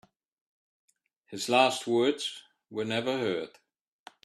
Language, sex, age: English, male, 30-39